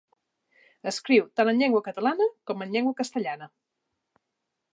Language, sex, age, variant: Catalan, female, 40-49, Central